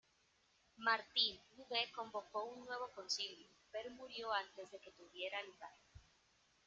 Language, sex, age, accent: Spanish, female, 30-39, Caribe: Cuba, Venezuela, Puerto Rico, República Dominicana, Panamá, Colombia caribeña, México caribeño, Costa del golfo de México